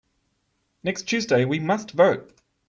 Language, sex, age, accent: English, male, 30-39, Australian English